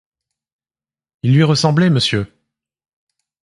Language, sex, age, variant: French, male, 30-39, Français de métropole